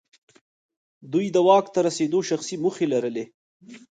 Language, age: Pashto, 19-29